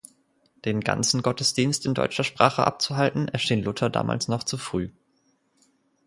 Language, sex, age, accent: German, male, 19-29, Deutschland Deutsch